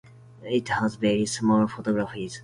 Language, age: English, 19-29